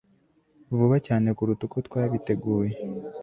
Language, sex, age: Kinyarwanda, male, 19-29